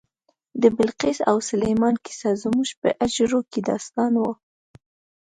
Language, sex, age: Pashto, female, 19-29